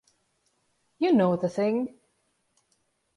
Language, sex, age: English, female, 19-29